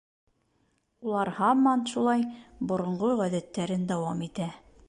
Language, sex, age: Bashkir, female, 50-59